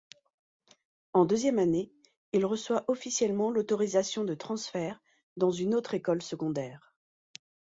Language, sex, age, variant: French, female, 40-49, Français de métropole